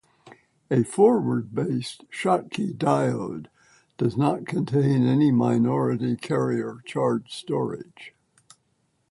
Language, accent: English, United States English